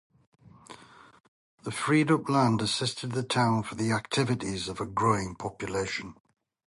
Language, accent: English, England English